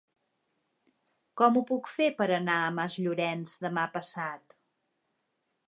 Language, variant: Catalan, Septentrional